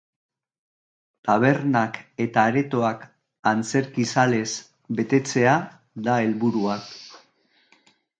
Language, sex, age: Basque, male, 60-69